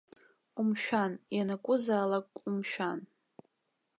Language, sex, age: Abkhazian, female, 19-29